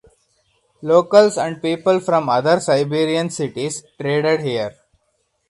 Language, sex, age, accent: English, male, 19-29, India and South Asia (India, Pakistan, Sri Lanka)